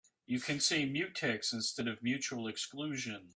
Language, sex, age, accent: English, male, 40-49, Canadian English